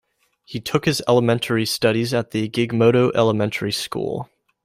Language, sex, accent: English, male, United States English